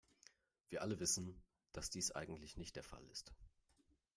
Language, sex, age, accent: German, male, 30-39, Deutschland Deutsch